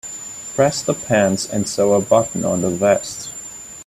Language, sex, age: English, male, 19-29